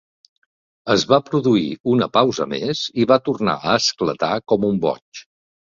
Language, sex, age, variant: Catalan, male, 50-59, Nord-Occidental